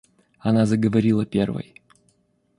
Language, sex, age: Russian, male, 30-39